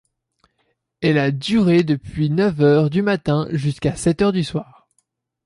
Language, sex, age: French, male, under 19